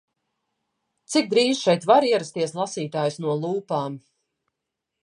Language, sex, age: Latvian, female, 30-39